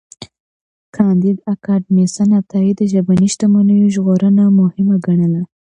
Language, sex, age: Pashto, female, 19-29